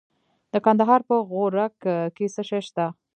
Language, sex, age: Pashto, female, 19-29